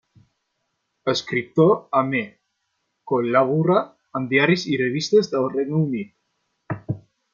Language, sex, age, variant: Catalan, male, 19-29, Central